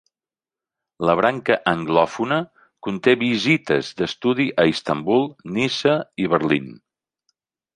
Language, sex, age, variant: Catalan, male, 50-59, Central